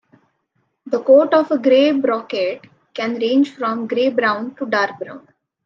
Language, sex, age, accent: English, female, 19-29, India and South Asia (India, Pakistan, Sri Lanka)